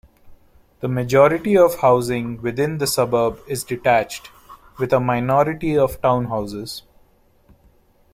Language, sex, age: English, male, 19-29